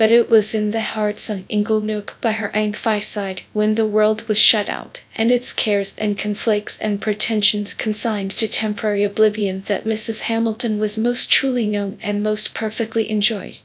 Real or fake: fake